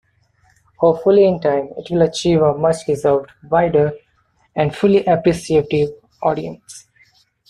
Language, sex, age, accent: English, male, 19-29, India and South Asia (India, Pakistan, Sri Lanka)